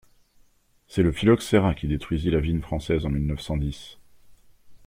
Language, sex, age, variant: French, male, 30-39, Français de métropole